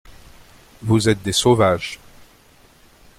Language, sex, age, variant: French, male, 60-69, Français de métropole